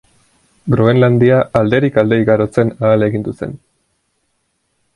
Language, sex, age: Basque, male, 19-29